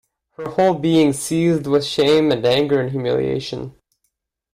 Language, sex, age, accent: English, male, 19-29, Canadian English